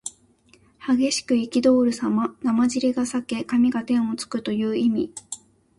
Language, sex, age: Japanese, female, 19-29